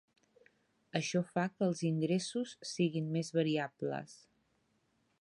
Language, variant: Catalan, Central